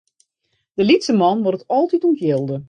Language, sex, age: Western Frisian, female, 40-49